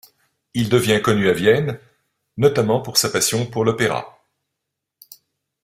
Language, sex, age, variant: French, male, 60-69, Français de métropole